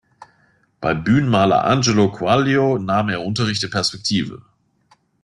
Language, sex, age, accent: German, male, 40-49, Deutschland Deutsch